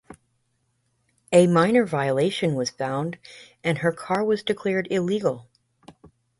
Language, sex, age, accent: English, female, 50-59, United States English